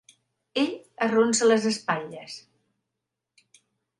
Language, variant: Catalan, Central